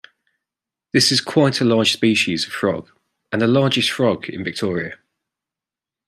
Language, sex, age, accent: English, male, 30-39, England English